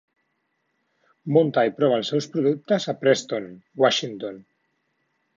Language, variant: Catalan, Central